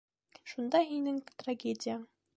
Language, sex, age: Bashkir, female, under 19